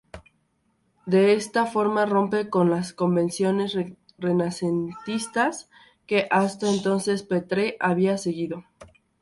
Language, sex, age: Spanish, female, under 19